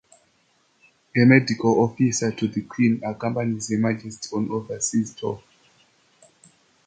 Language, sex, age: English, male, 19-29